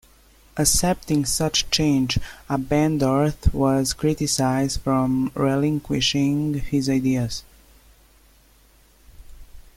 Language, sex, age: English, male, 19-29